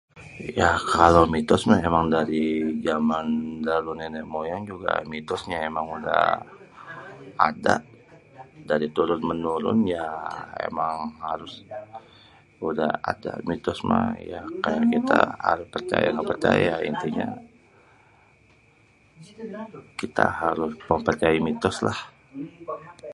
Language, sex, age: Betawi, male, 40-49